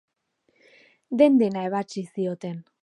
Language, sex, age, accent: Basque, female, 30-39, Erdialdekoa edo Nafarra (Gipuzkoa, Nafarroa)